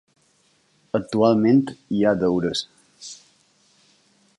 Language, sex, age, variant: Catalan, male, 19-29, Balear